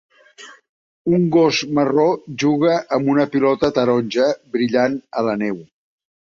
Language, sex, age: Catalan, male, 70-79